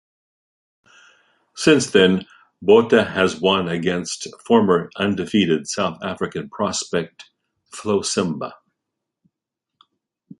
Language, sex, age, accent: English, male, 60-69, United States English